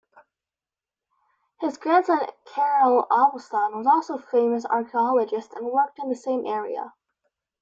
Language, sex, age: English, female, 19-29